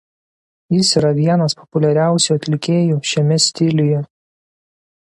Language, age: Lithuanian, 19-29